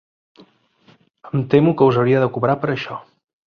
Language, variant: Catalan, Central